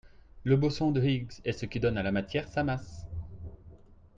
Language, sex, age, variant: French, male, 30-39, Français de métropole